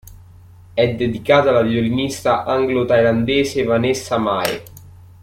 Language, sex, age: Italian, male, 19-29